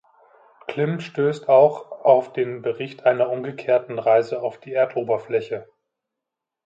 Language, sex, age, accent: German, male, 19-29, Deutschland Deutsch